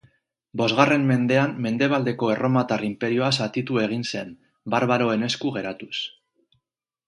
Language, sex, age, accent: Basque, male, 30-39, Mendebalekoa (Araba, Bizkaia, Gipuzkoako mendebaleko herri batzuk)